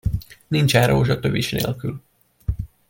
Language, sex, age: Hungarian, male, 19-29